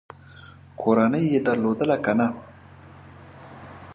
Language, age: Pashto, 30-39